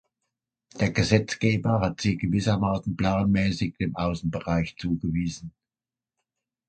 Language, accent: German, Deutschland Deutsch